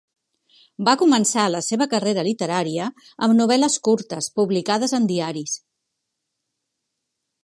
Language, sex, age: Catalan, female, 50-59